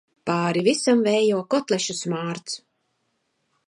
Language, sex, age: Latvian, female, 60-69